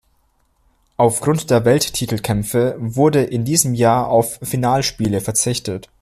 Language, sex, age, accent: German, male, 19-29, Deutschland Deutsch